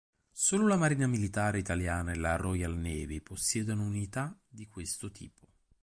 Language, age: Italian, 30-39